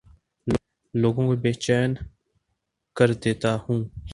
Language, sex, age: Urdu, male, 19-29